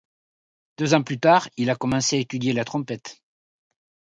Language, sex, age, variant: French, male, 60-69, Français de métropole